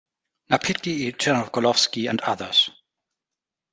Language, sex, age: English, male, 30-39